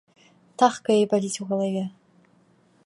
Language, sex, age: Belarusian, female, 19-29